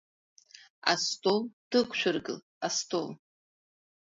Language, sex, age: Abkhazian, female, 30-39